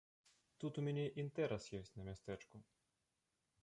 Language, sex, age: Belarusian, male, 19-29